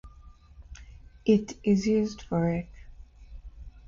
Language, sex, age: English, female, 19-29